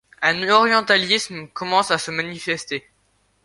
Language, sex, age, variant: French, male, under 19, Français de métropole